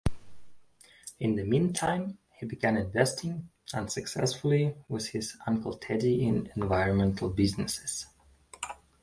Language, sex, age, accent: English, male, 19-29, United States English